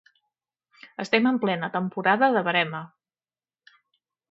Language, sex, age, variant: Catalan, female, 40-49, Central